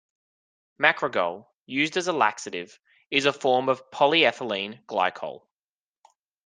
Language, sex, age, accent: English, male, 19-29, Australian English